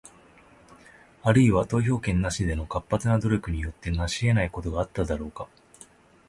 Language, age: Japanese, 30-39